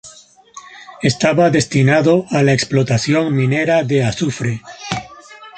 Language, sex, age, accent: Spanish, male, 30-39, España: Centro-Sur peninsular (Madrid, Toledo, Castilla-La Mancha)